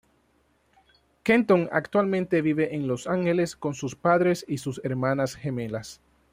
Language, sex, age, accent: Spanish, male, 30-39, Caribe: Cuba, Venezuela, Puerto Rico, República Dominicana, Panamá, Colombia caribeña, México caribeño, Costa del golfo de México